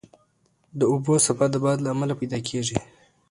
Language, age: Pashto, 19-29